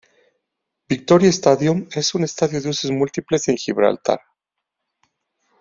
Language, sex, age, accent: Spanish, male, 40-49, México